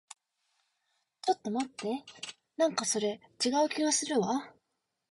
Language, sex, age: Japanese, female, 19-29